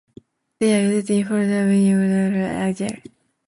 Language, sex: English, female